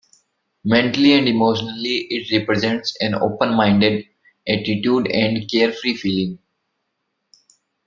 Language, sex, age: English, male, 19-29